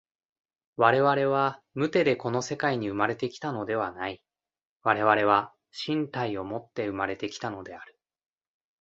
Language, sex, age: Japanese, male, 30-39